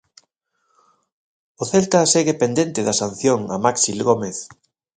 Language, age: Galician, 40-49